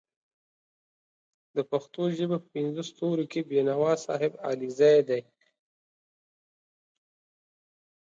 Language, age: Pashto, 30-39